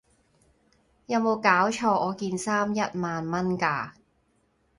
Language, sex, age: Cantonese, male, 30-39